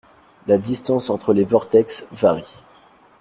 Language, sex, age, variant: French, male, 19-29, Français de métropole